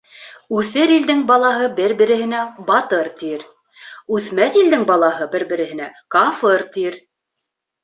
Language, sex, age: Bashkir, female, 30-39